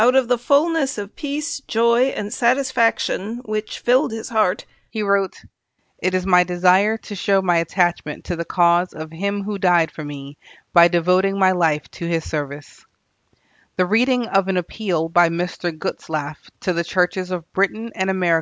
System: none